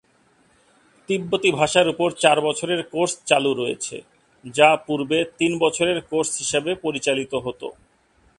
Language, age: Bengali, 40-49